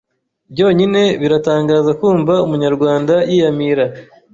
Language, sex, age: Kinyarwanda, male, 30-39